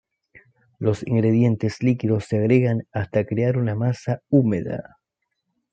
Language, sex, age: Spanish, male, 19-29